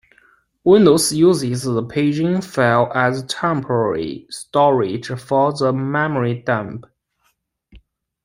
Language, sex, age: English, male, 19-29